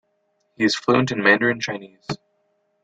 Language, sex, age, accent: English, male, under 19, United States English